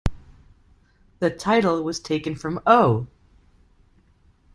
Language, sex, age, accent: English, female, 40-49, United States English